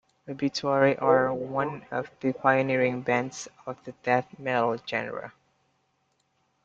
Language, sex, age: English, male, 19-29